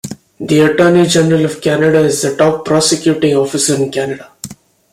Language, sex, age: English, male, 19-29